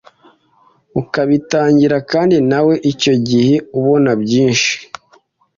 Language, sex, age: Kinyarwanda, male, 19-29